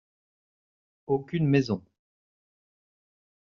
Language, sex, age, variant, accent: French, male, 30-39, Français d'Europe, Français de Belgique